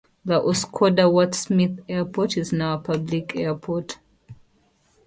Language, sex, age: English, female, 30-39